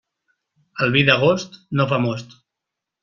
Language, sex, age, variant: Catalan, male, 30-39, Central